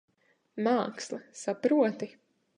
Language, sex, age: Latvian, female, 19-29